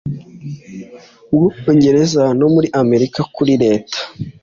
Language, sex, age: Kinyarwanda, male, 19-29